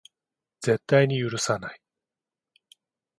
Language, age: Japanese, 50-59